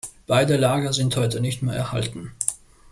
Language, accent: German, Österreichisches Deutsch